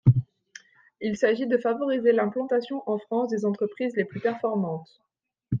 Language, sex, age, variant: French, female, 19-29, Français de métropole